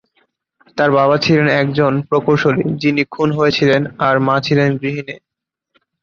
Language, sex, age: Bengali, male, 19-29